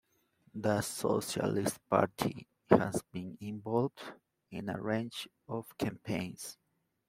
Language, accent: English, Southern African (South Africa, Zimbabwe, Namibia)